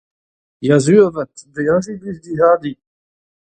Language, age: Breton, 40-49